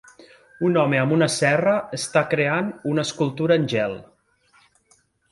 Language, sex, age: Catalan, male, 40-49